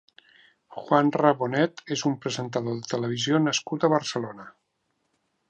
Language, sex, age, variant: Catalan, male, 50-59, Central